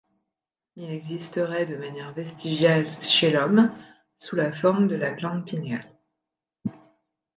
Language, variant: French, Français de métropole